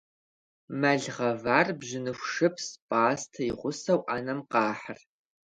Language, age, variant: Kabardian, 19-29, Адыгэбзэ (Къэбэрдей, Кирил, Урысей)